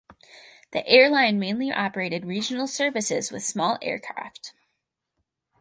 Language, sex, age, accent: English, female, under 19, United States English